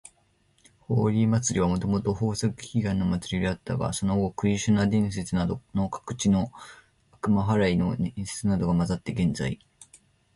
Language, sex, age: Japanese, male, 19-29